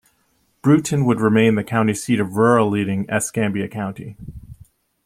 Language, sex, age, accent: English, male, 30-39, United States English